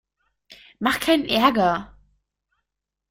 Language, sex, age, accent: German, female, 19-29, Deutschland Deutsch